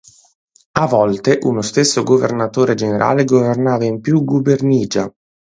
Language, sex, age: Italian, male, 19-29